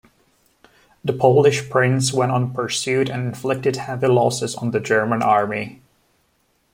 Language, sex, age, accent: English, male, 19-29, England English